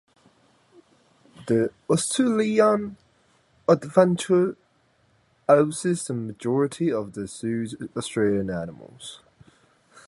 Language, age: English, 19-29